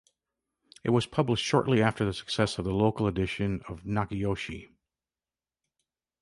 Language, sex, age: English, male, 60-69